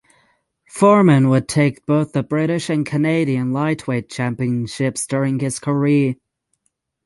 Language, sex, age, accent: English, male, 19-29, United States English; England English